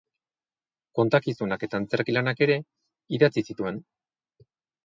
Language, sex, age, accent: Basque, male, 30-39, Erdialdekoa edo Nafarra (Gipuzkoa, Nafarroa)